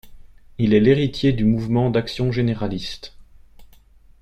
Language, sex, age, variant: French, male, 30-39, Français de métropole